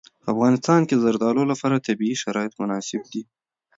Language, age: Pashto, 19-29